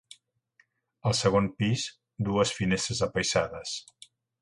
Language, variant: Catalan, Septentrional